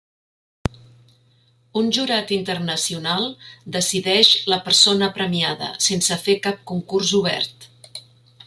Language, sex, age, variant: Catalan, female, 50-59, Central